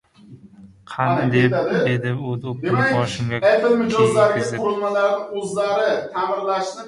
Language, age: Uzbek, 19-29